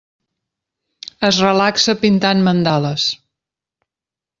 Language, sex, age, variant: Catalan, female, 50-59, Central